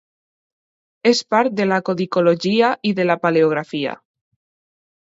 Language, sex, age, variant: Catalan, female, under 19, Alacantí